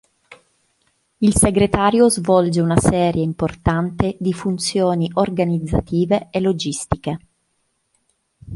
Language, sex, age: Italian, female, 30-39